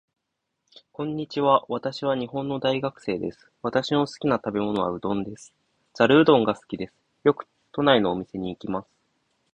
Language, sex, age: Japanese, male, 19-29